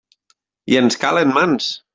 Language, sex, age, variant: Catalan, male, 40-49, Nord-Occidental